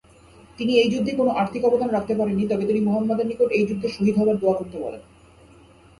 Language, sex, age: Bengali, male, 19-29